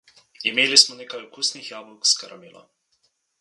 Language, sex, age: Slovenian, male, 19-29